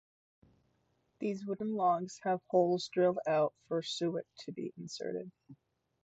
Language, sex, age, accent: English, female, under 19, United States English